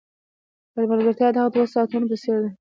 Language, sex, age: Pashto, female, 19-29